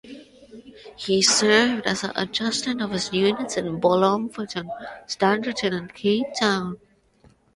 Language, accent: English, United States English